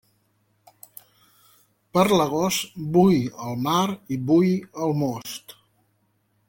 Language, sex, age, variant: Catalan, male, 40-49, Central